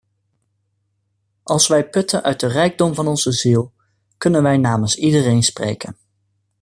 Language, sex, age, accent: Dutch, male, 19-29, Nederlands Nederlands